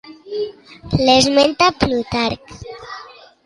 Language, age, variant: Catalan, under 19, Central